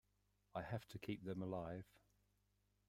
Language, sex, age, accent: English, male, 50-59, England English